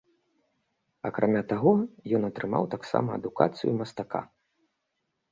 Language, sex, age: Belarusian, male, 30-39